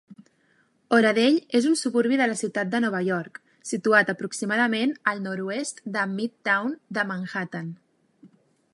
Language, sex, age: Catalan, female, 19-29